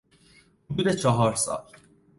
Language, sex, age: Persian, male, 19-29